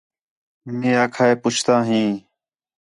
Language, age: Khetrani, 19-29